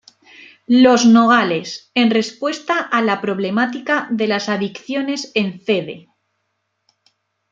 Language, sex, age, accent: Spanish, female, 19-29, España: Norte peninsular (Asturias, Castilla y León, Cantabria, País Vasco, Navarra, Aragón, La Rioja, Guadalajara, Cuenca)